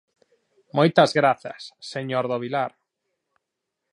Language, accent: Galician, Normativo (estándar)